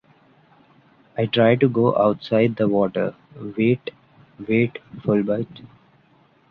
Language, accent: English, India and South Asia (India, Pakistan, Sri Lanka)